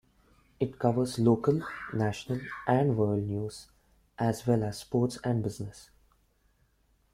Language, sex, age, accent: English, male, 19-29, India and South Asia (India, Pakistan, Sri Lanka)